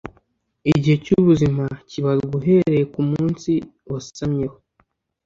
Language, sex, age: Kinyarwanda, male, under 19